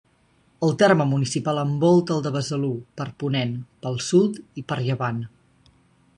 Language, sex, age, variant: Catalan, male, 19-29, Nord-Occidental